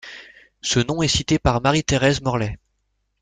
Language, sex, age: French, male, 40-49